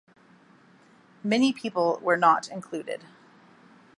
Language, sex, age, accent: English, female, 40-49, United States English